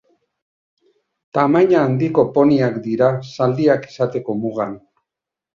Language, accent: Basque, Mendebalekoa (Araba, Bizkaia, Gipuzkoako mendebaleko herri batzuk)